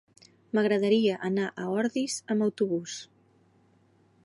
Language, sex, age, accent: Catalan, female, 19-29, central; nord-occidental